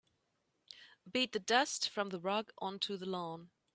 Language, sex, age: English, female, 40-49